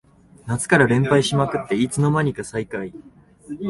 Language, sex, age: Japanese, male, 19-29